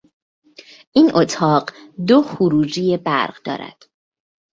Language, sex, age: Persian, female, 19-29